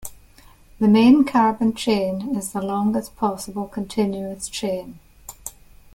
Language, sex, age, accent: English, female, 50-59, Scottish English